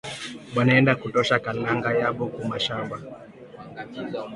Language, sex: Swahili, male